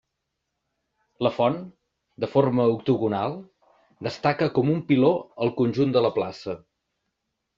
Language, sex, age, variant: Catalan, male, 40-49, Central